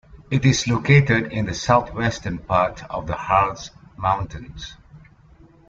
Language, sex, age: English, male, 60-69